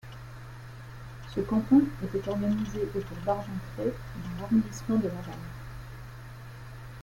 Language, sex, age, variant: French, female, 40-49, Français de métropole